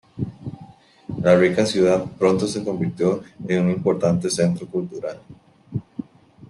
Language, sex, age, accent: Spanish, male, 30-39, América central